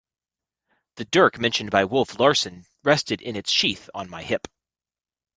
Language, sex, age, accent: English, male, 40-49, United States English